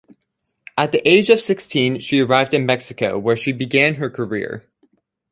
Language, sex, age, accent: English, male, under 19, United States English